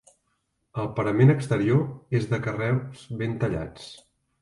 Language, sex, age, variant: Catalan, male, 40-49, Central